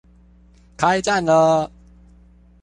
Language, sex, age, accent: Chinese, male, 19-29, 出生地：彰化縣